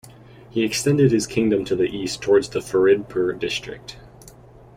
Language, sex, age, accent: English, male, under 19, United States English